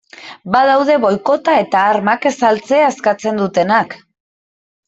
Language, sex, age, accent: Basque, female, 30-39, Mendebalekoa (Araba, Bizkaia, Gipuzkoako mendebaleko herri batzuk)